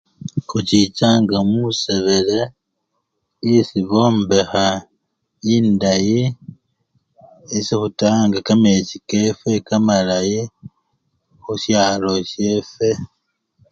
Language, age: Luyia, 40-49